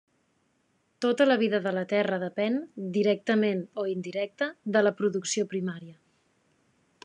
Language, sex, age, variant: Catalan, female, 40-49, Central